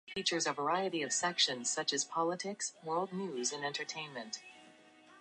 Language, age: English, under 19